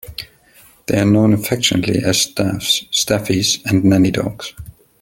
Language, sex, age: English, male, 19-29